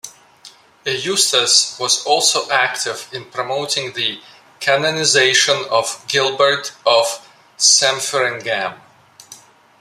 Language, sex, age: English, male, 40-49